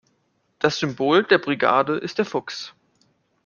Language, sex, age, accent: German, male, under 19, Deutschland Deutsch